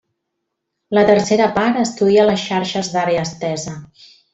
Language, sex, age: Catalan, female, 40-49